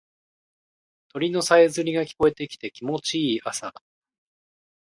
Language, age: Japanese, 30-39